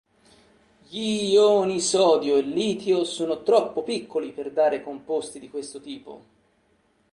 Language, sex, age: Italian, male, 40-49